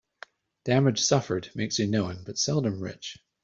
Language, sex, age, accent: English, male, 30-39, Canadian English